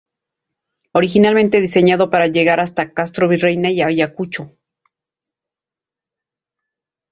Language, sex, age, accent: Spanish, female, 40-49, México